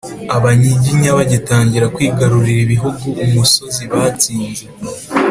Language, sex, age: Kinyarwanda, male, 19-29